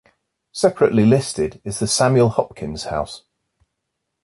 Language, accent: English, England English